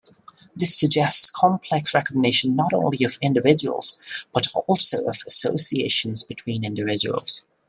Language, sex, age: English, male, 19-29